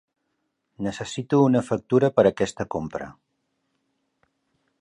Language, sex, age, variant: Catalan, male, 60-69, Central